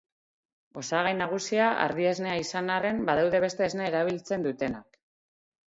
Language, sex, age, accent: Basque, female, 40-49, Mendebalekoa (Araba, Bizkaia, Gipuzkoako mendebaleko herri batzuk)